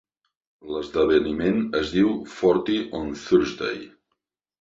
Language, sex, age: Catalan, male, 50-59